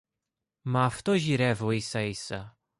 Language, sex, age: Greek, male, 19-29